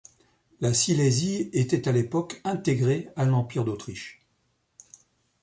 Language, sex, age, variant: French, male, 60-69, Français de métropole